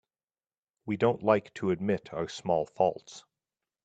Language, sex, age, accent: English, male, 30-39, United States English